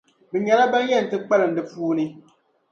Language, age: Dagbani, 19-29